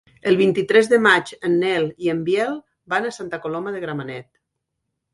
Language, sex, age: Catalan, female, 60-69